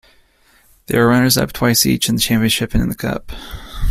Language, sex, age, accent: English, male, 19-29, United States English